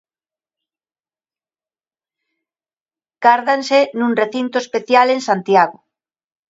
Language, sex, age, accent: Galician, female, 60-69, Normativo (estándar)